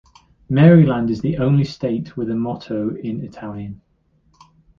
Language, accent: English, England English